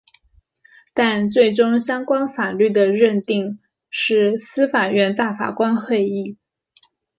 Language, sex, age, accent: Chinese, female, 19-29, 出生地：浙江省